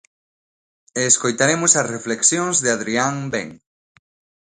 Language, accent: Galician, Normativo (estándar)